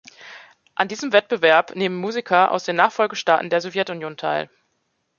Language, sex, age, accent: German, female, 30-39, Deutschland Deutsch